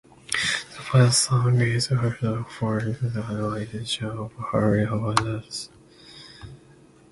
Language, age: English, under 19